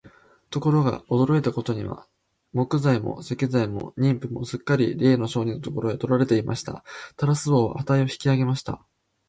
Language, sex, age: Japanese, male, 19-29